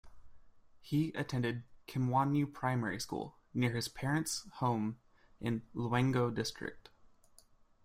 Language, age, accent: English, 19-29, United States English